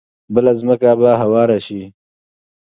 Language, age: Pashto, 30-39